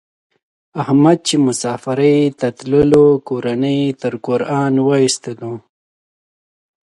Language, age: Pashto, 19-29